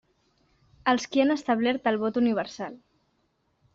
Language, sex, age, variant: Catalan, female, under 19, Central